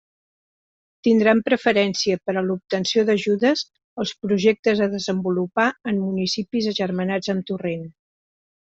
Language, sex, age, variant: Catalan, female, 60-69, Central